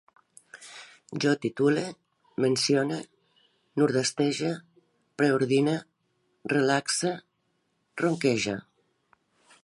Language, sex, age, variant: Catalan, female, 50-59, Nord-Occidental